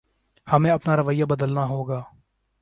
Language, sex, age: Urdu, male, 19-29